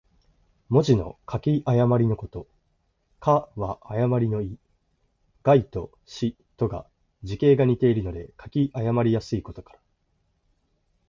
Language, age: Japanese, 19-29